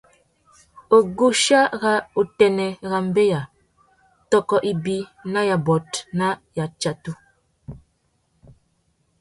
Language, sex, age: Tuki, female, 30-39